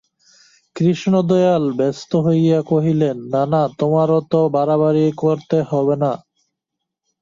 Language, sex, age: Bengali, male, 19-29